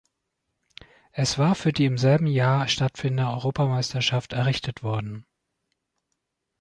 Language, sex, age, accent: German, male, 40-49, Deutschland Deutsch